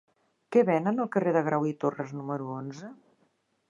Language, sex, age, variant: Catalan, female, 60-69, Central